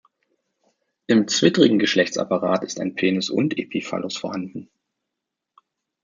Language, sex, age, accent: German, male, 30-39, Deutschland Deutsch